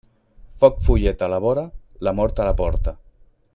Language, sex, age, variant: Catalan, male, 40-49, Central